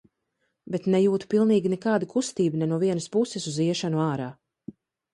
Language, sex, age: Latvian, female, 40-49